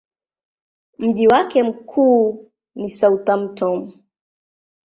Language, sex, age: Swahili, female, 19-29